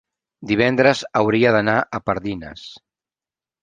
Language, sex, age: Catalan, male, 50-59